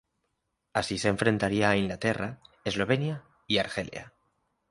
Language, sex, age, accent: Spanish, male, 19-29, España: Norte peninsular (Asturias, Castilla y León, Cantabria, País Vasco, Navarra, Aragón, La Rioja, Guadalajara, Cuenca)